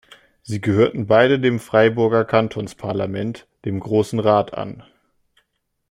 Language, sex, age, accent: German, male, under 19, Deutschland Deutsch